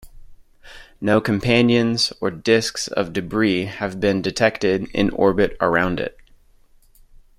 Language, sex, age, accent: English, male, 30-39, United States English